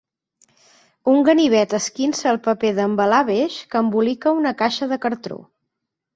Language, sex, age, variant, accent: Catalan, female, 30-39, Central, Neutre